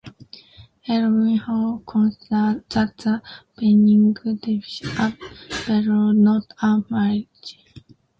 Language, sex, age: English, female, 19-29